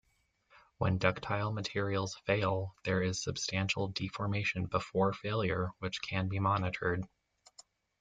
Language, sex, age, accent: English, male, 19-29, United States English